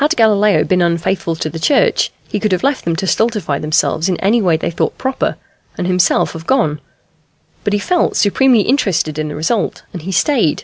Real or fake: real